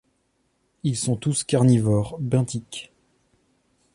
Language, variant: French, Français de métropole